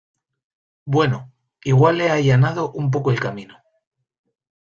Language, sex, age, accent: Spanish, male, 30-39, España: Norte peninsular (Asturias, Castilla y León, Cantabria, País Vasco, Navarra, Aragón, La Rioja, Guadalajara, Cuenca)